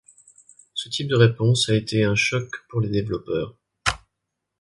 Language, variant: French, Français de métropole